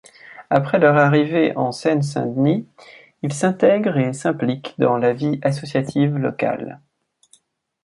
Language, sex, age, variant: French, male, 19-29, Français de métropole